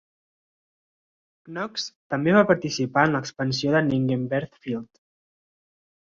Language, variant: Catalan, Central